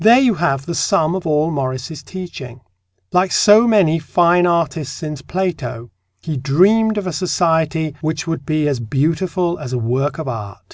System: none